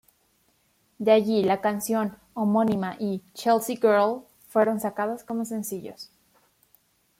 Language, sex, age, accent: Spanish, female, 19-29, México